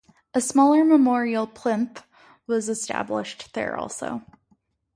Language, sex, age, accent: English, female, 19-29, United States English